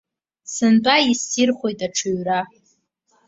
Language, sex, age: Abkhazian, female, under 19